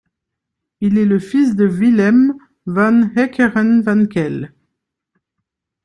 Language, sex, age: French, female, 50-59